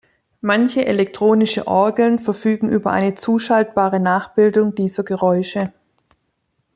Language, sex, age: German, female, 40-49